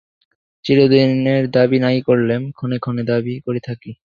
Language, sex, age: Bengali, male, under 19